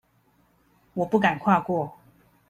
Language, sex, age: Chinese, female, 30-39